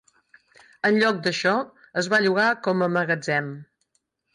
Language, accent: Catalan, Girona